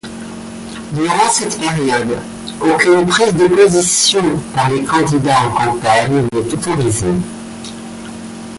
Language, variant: French, Français de métropole